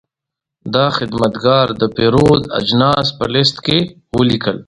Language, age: Pashto, 30-39